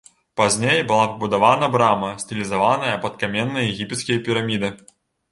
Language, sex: Belarusian, male